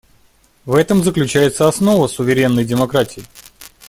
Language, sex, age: Russian, male, 30-39